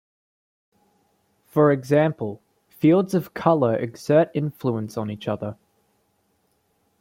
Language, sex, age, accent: English, male, under 19, Australian English